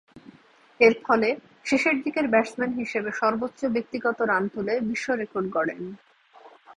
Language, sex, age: Bengali, female, 40-49